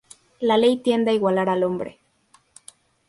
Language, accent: Spanish, México